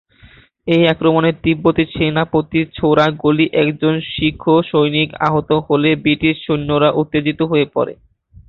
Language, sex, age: Bengali, male, under 19